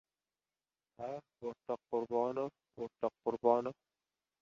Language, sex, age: Uzbek, male, 19-29